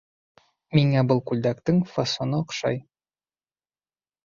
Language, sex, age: Bashkir, male, 19-29